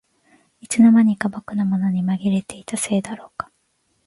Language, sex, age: Japanese, female, 19-29